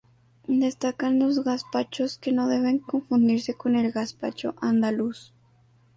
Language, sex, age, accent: Spanish, female, 19-29, México